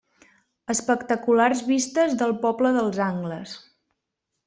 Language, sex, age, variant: Catalan, female, 19-29, Central